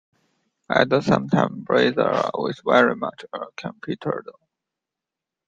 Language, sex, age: English, male, 19-29